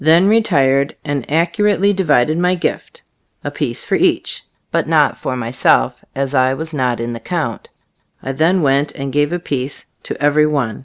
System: none